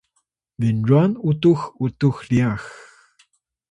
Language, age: Atayal, 30-39